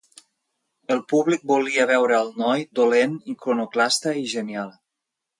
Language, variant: Catalan, Nord-Occidental